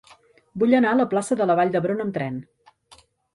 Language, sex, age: Catalan, female, 50-59